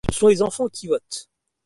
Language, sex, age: French, male, 40-49